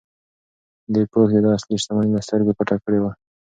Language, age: Pashto, 19-29